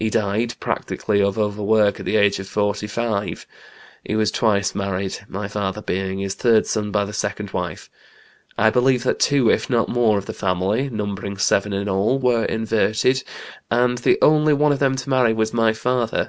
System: none